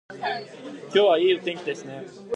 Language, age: Japanese, 19-29